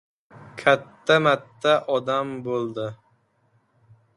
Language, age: Uzbek, 19-29